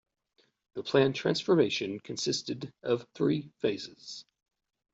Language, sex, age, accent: English, male, 40-49, United States English